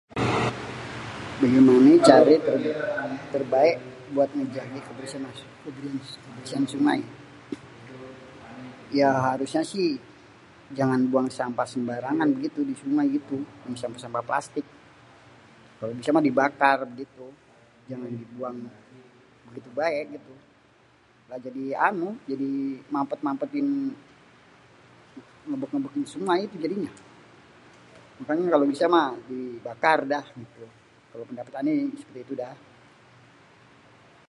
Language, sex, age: Betawi, male, 40-49